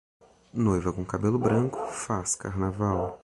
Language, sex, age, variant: Portuguese, male, 19-29, Portuguese (Brasil)